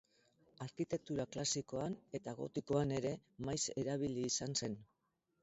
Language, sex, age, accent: Basque, female, 60-69, Mendebalekoa (Araba, Bizkaia, Gipuzkoako mendebaleko herri batzuk)